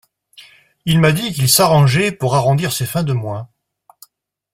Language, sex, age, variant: French, male, 50-59, Français de métropole